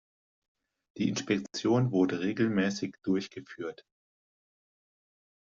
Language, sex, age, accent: German, male, 30-39, Deutschland Deutsch